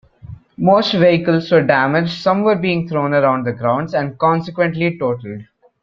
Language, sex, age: English, male, under 19